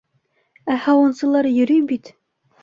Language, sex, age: Bashkir, female, under 19